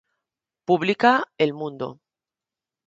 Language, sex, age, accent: Galician, female, 40-49, Normativo (estándar)